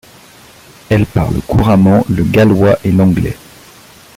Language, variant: French, Français de métropole